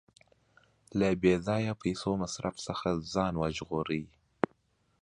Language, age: Pashto, 19-29